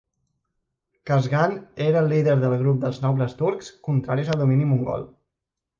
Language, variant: Catalan, Central